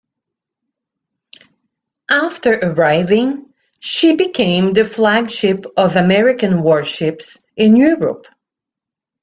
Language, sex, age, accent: English, female, 50-59, England English